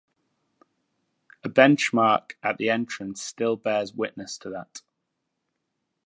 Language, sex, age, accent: English, male, 19-29, England English